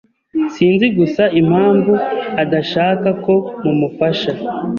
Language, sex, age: Kinyarwanda, male, 30-39